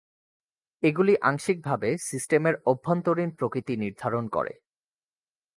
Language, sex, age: Bengali, male, 19-29